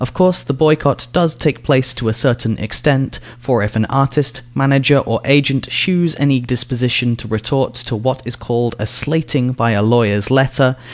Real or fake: real